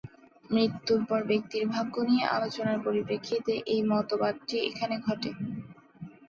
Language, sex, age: Bengali, female, 19-29